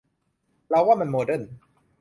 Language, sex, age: Thai, male, 19-29